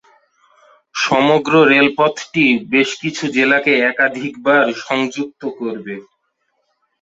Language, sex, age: Bengali, male, 19-29